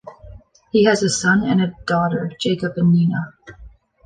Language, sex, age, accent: English, female, 19-29, Canadian English